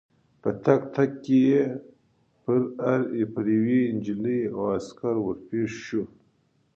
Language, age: Pashto, 40-49